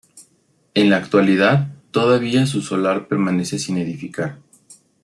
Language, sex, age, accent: Spanish, male, 19-29, México